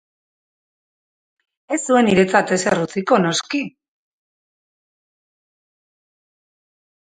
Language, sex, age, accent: Basque, female, 40-49, Mendebalekoa (Araba, Bizkaia, Gipuzkoako mendebaleko herri batzuk)